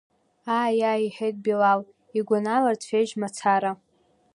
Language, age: Abkhazian, under 19